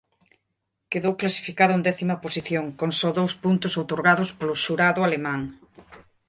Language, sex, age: Galician, female, 50-59